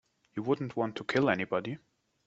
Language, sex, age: English, male, 19-29